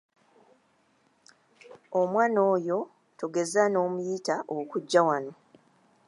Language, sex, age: Ganda, female, 30-39